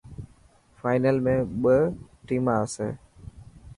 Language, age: Dhatki, 30-39